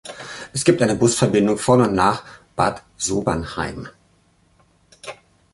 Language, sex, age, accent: German, male, 50-59, Deutschland Deutsch